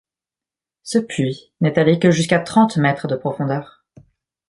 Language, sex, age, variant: French, male, under 19, Français de métropole